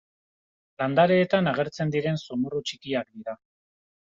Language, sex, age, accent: Basque, male, 50-59, Mendebalekoa (Araba, Bizkaia, Gipuzkoako mendebaleko herri batzuk)